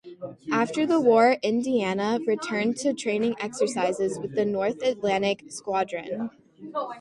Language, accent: English, United States English